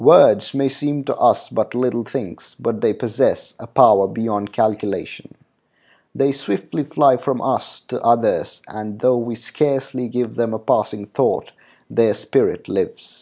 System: none